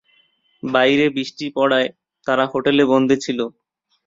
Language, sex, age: Bengali, male, 19-29